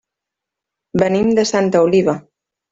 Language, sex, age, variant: Catalan, female, 19-29, Central